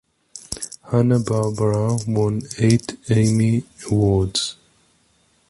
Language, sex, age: English, male, 30-39